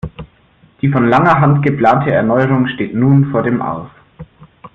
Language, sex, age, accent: German, male, 19-29, Deutschland Deutsch